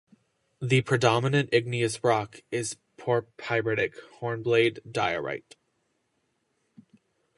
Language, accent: English, United States English